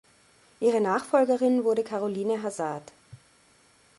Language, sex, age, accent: German, female, 30-39, Österreichisches Deutsch